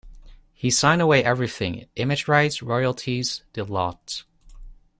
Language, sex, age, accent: English, male, 19-29, United States English